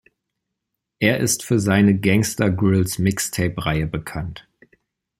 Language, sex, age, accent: German, male, 30-39, Deutschland Deutsch